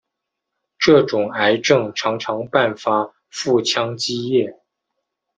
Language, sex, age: Chinese, male, 40-49